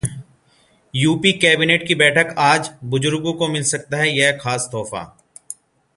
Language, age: Hindi, 30-39